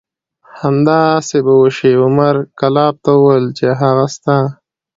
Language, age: Pashto, 19-29